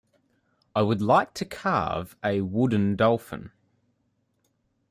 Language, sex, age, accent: English, male, 19-29, Australian English